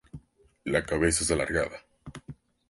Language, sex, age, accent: Spanish, male, 19-29, México